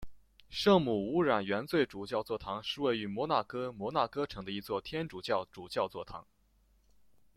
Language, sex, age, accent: Chinese, male, under 19, 出生地：湖北省